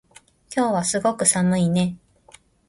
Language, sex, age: Japanese, female, 30-39